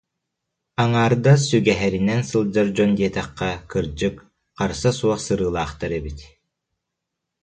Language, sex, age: Yakut, male, 19-29